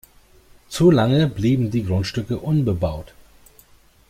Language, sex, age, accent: German, male, 40-49, Deutschland Deutsch